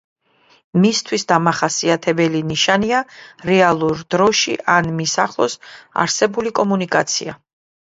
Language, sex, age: Georgian, female, 40-49